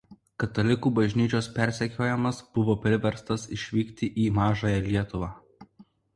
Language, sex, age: Lithuanian, male, 19-29